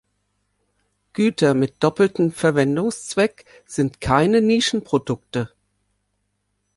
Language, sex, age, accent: German, female, 60-69, Deutschland Deutsch